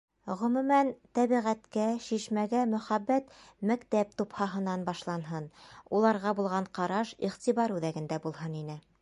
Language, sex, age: Bashkir, female, 30-39